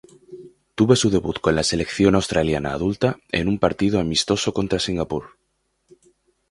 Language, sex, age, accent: Spanish, male, 19-29, España: Norte peninsular (Asturias, Castilla y León, Cantabria, País Vasco, Navarra, Aragón, La Rioja, Guadalajara, Cuenca)